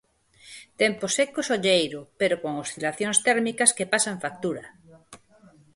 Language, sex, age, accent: Galician, female, 50-59, Normativo (estándar)